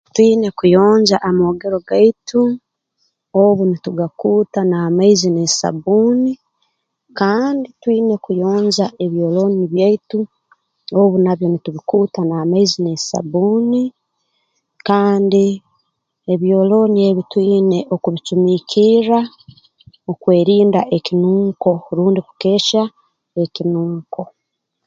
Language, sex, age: Tooro, female, 30-39